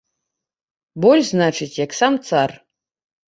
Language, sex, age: Belarusian, female, 30-39